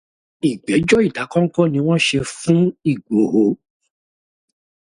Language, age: Yoruba, 50-59